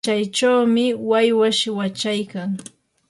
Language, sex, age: Yanahuanca Pasco Quechua, female, 30-39